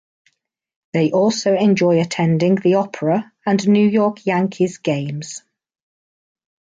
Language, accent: English, England English